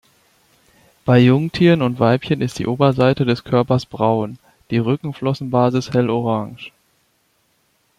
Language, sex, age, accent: German, male, 19-29, Deutschland Deutsch